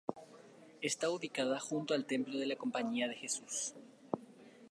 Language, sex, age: Spanish, male, under 19